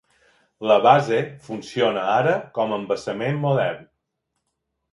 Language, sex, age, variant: Catalan, male, 40-49, Balear